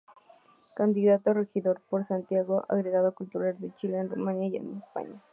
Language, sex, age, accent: Spanish, female, under 19, México